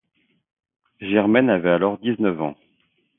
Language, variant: French, Français de métropole